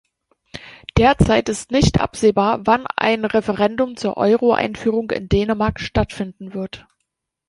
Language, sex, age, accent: German, female, 30-39, Deutschland Deutsch